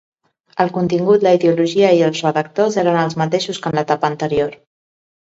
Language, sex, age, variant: Catalan, female, 40-49, Central